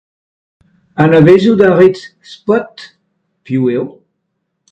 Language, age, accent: Breton, 70-79, Leoneg